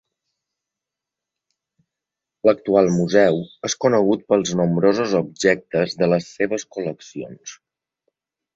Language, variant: Catalan, Balear